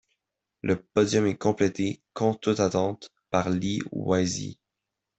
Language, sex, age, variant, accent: French, male, under 19, Français d'Amérique du Nord, Français du Canada